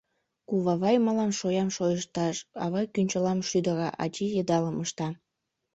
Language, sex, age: Mari, female, under 19